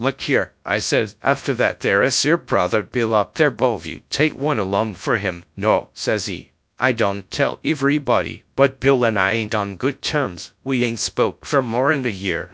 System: TTS, GradTTS